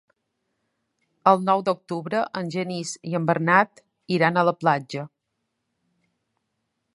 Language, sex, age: Catalan, female, 40-49